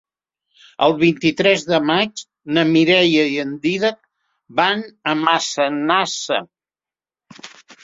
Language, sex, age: Catalan, male, 70-79